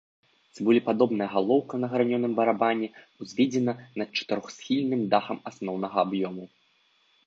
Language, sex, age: Belarusian, male, 19-29